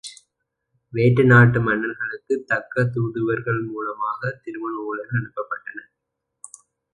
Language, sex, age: Tamil, male, 19-29